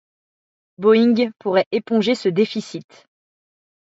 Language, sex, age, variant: French, female, 19-29, Français de métropole